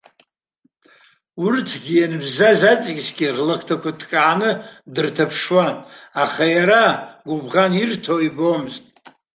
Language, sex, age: Abkhazian, male, 80-89